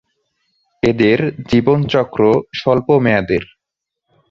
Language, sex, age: Bengali, male, 19-29